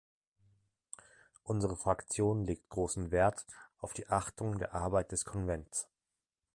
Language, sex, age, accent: German, male, 30-39, Deutschland Deutsch